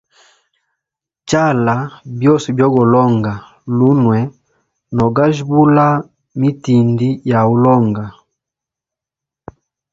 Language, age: Hemba, 19-29